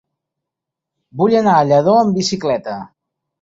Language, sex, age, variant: Catalan, male, 40-49, Central